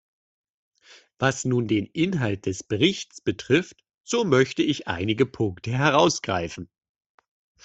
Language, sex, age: German, male, 30-39